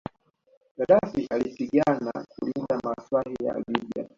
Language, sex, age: Swahili, male, 19-29